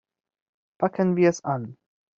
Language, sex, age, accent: German, male, 19-29, Deutschland Deutsch